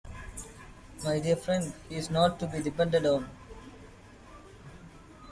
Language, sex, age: English, male, under 19